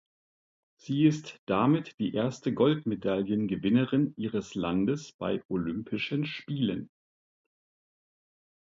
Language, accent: German, Deutschland Deutsch